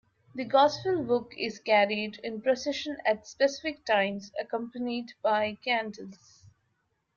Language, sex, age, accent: English, female, 30-39, India and South Asia (India, Pakistan, Sri Lanka)